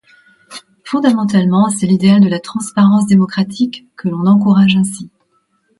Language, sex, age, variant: French, female, 50-59, Français de métropole